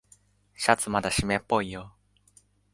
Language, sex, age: Japanese, male, 19-29